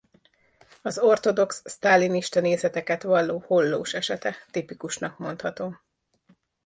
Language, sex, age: Hungarian, female, 40-49